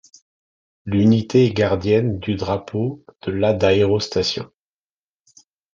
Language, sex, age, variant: French, male, 50-59, Français de métropole